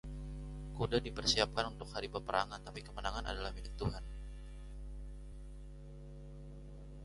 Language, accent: Indonesian, Indonesia